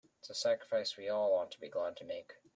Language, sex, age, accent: English, male, 19-29, United States English